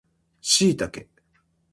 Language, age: Japanese, 19-29